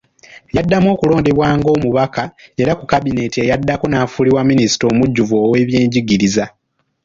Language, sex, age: Ganda, male, under 19